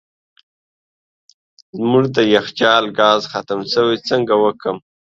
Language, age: Pashto, under 19